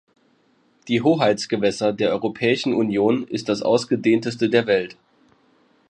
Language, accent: German, Deutschland Deutsch